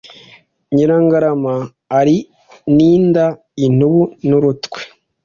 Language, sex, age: Kinyarwanda, male, 19-29